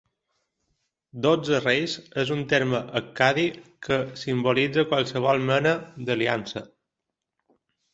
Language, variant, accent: Catalan, Balear, balear